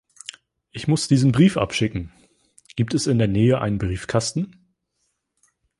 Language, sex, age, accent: German, male, 19-29, Deutschland Deutsch